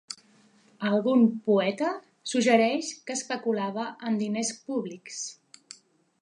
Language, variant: Catalan, Central